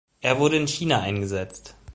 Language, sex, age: German, male, 19-29